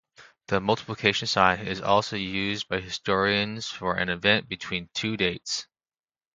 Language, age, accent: English, 19-29, United States English